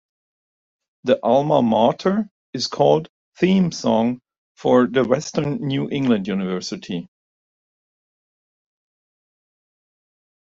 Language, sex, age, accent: English, male, 40-49, United States English